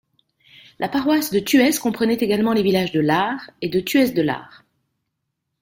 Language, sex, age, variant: French, female, 50-59, Français de métropole